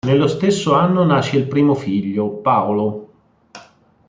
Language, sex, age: Italian, male, 40-49